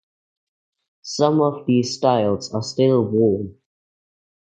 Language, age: English, 19-29